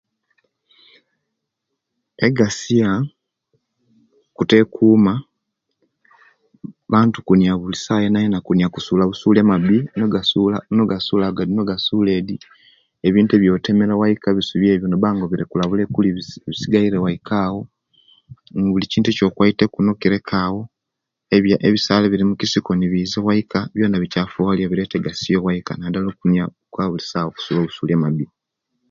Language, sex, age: Kenyi, male, 40-49